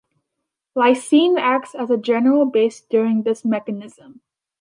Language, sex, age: English, female, under 19